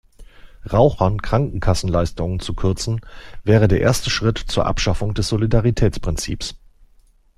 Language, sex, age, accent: German, male, 30-39, Deutschland Deutsch